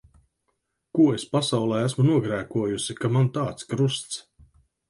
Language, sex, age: Latvian, male, 50-59